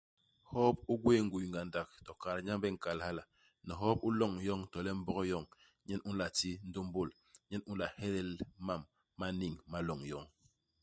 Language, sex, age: Basaa, male, 50-59